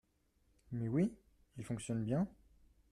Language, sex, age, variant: French, male, under 19, Français de métropole